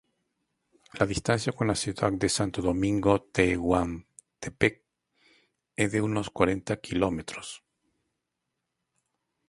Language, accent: Spanish, Andino-Pacífico: Colombia, Perú, Ecuador, oeste de Bolivia y Venezuela andina